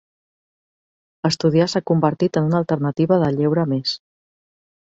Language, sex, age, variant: Catalan, female, 40-49, Central